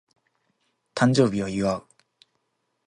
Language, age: Japanese, 19-29